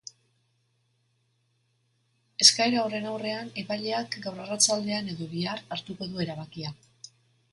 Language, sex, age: Basque, female, 60-69